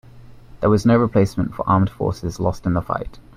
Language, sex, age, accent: English, male, 19-29, England English